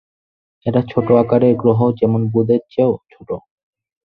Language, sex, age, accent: Bengali, male, 19-29, প্রমিত বাংলা